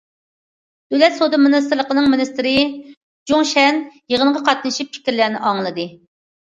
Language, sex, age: Uyghur, female, 40-49